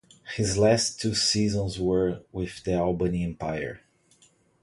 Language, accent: English, Brazilian